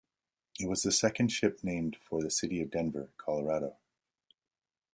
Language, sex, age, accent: English, male, 40-49, Canadian English